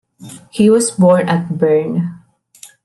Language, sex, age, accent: English, female, 19-29, Filipino